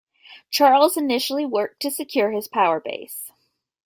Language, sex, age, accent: English, female, 19-29, United States English